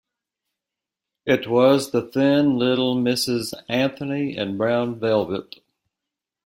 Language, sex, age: English, male, 50-59